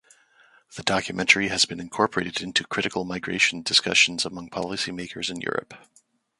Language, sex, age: English, male, 40-49